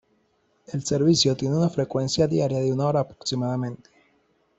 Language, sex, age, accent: Spanish, male, 30-39, Caribe: Cuba, Venezuela, Puerto Rico, República Dominicana, Panamá, Colombia caribeña, México caribeño, Costa del golfo de México